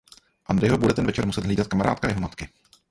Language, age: Czech, 30-39